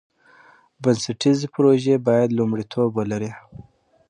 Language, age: Pashto, 19-29